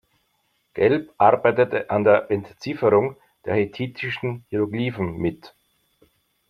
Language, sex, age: German, male, 50-59